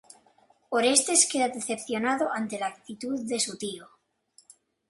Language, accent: Spanish, España: Norte peninsular (Asturias, Castilla y León, Cantabria, País Vasco, Navarra, Aragón, La Rioja, Guadalajara, Cuenca)